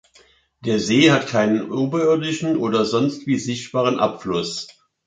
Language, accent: German, Deutschland Deutsch